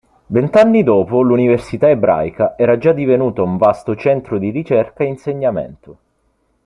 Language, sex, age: Italian, male, 19-29